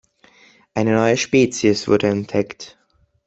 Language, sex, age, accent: German, male, under 19, Österreichisches Deutsch